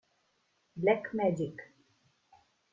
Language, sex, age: Italian, female, 19-29